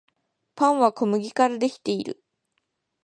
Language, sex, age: Japanese, female, 19-29